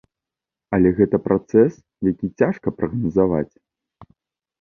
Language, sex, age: Belarusian, male, 30-39